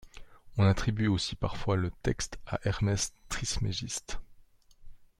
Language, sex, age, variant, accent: French, male, 30-39, Français d'Europe, Français de Suisse